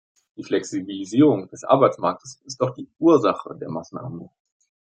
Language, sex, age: German, male, 19-29